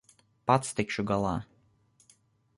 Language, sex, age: Latvian, male, 30-39